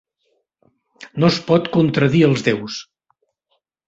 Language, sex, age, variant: Catalan, male, 60-69, Nord-Occidental